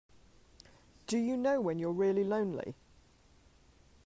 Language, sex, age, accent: English, female, 50-59, England English